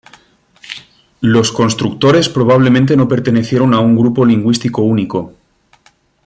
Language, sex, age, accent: Spanish, male, 40-49, España: Sur peninsular (Andalucia, Extremadura, Murcia)